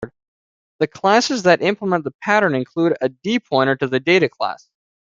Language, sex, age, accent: English, male, under 19, Canadian English